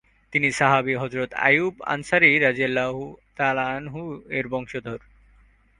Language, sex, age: Bengali, male, 19-29